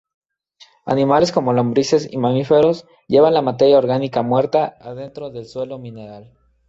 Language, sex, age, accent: Spanish, male, 19-29, México